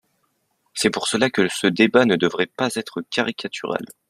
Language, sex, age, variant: French, male, under 19, Français de métropole